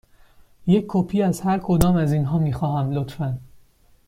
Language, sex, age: Persian, male, 19-29